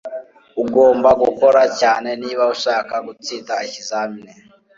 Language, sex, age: Kinyarwanda, male, 19-29